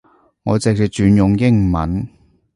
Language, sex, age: Cantonese, male, 30-39